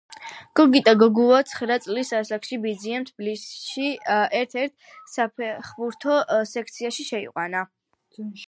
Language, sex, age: Georgian, female, under 19